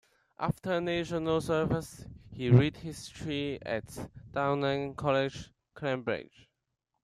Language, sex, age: English, male, under 19